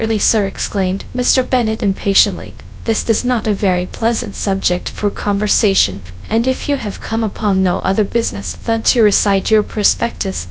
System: TTS, GradTTS